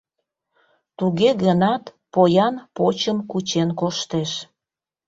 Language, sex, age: Mari, female, 70-79